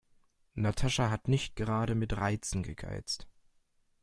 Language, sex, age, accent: German, male, under 19, Deutschland Deutsch